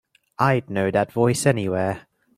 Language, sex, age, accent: English, male, 19-29, England English